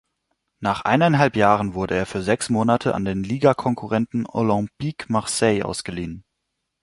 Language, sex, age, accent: German, male, 19-29, Deutschland Deutsch